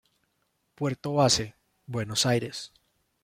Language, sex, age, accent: Spanish, male, 19-29, Andino-Pacífico: Colombia, Perú, Ecuador, oeste de Bolivia y Venezuela andina